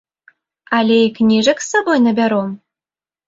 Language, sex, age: Belarusian, female, 19-29